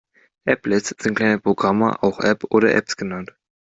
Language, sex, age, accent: German, male, under 19, Deutschland Deutsch